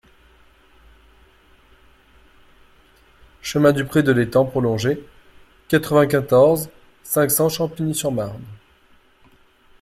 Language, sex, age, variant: French, male, 30-39, Français de métropole